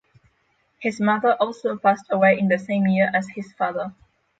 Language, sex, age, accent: English, female, 19-29, Slavic; polish